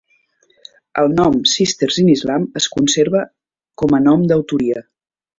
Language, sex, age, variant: Catalan, female, 40-49, Central